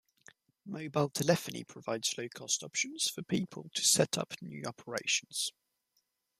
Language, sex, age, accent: English, male, 19-29, England English